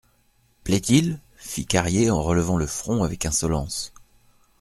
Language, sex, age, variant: French, male, 40-49, Français de métropole